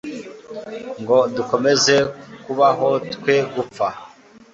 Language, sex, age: Kinyarwanda, male, 19-29